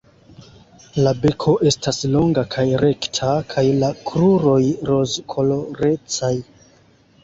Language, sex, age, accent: Esperanto, male, 19-29, Internacia